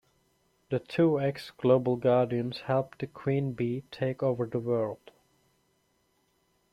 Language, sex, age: English, male, 19-29